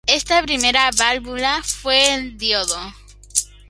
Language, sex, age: Spanish, male, under 19